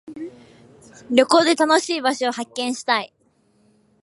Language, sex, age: Japanese, female, under 19